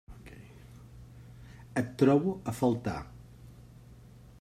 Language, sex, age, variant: Catalan, male, 50-59, Central